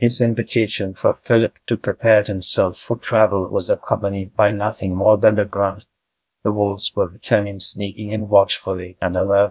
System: TTS, GlowTTS